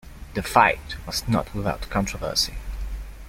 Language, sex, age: English, male, 19-29